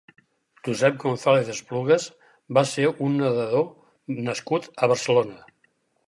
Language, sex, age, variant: Catalan, male, 60-69, Central